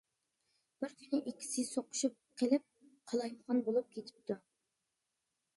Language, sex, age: Uyghur, female, under 19